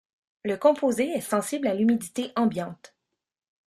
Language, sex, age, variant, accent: French, female, 30-39, Français d'Amérique du Nord, Français du Canada